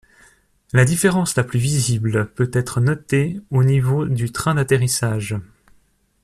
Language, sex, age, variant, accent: French, male, 40-49, Français d'Europe, Français de Suisse